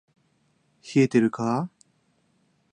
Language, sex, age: Japanese, male, 19-29